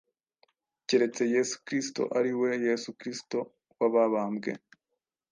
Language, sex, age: Kinyarwanda, male, 19-29